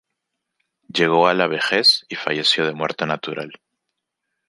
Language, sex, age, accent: Spanish, male, 19-29, Andino-Pacífico: Colombia, Perú, Ecuador, oeste de Bolivia y Venezuela andina